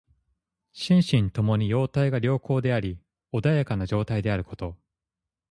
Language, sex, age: Japanese, male, 30-39